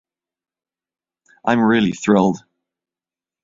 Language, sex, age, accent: English, male, 19-29, Southern African (South Africa, Zimbabwe, Namibia)